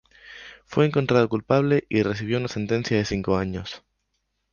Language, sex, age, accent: Spanish, male, 19-29, España: Islas Canarias